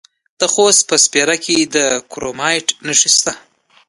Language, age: Pashto, 19-29